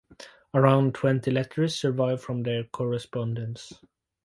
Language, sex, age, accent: English, male, under 19, United States English